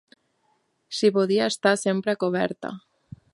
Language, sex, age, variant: Catalan, female, 19-29, Nord-Occidental